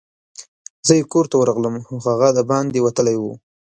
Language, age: Pashto, under 19